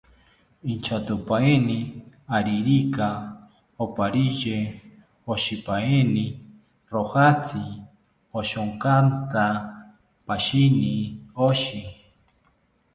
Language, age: South Ucayali Ashéninka, 40-49